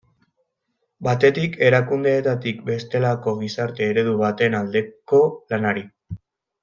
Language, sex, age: Basque, male, 19-29